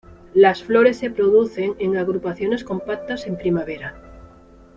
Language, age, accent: Spanish, 40-49, España: Norte peninsular (Asturias, Castilla y León, Cantabria, País Vasco, Navarra, Aragón, La Rioja, Guadalajara, Cuenca)